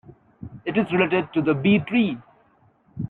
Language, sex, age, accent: English, male, 19-29, England English